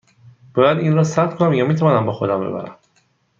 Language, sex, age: Persian, male, 30-39